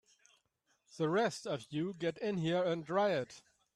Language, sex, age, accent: English, male, 30-39, England English